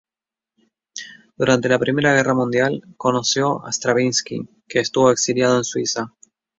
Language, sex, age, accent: Spanish, male, 19-29, Rioplatense: Argentina, Uruguay, este de Bolivia, Paraguay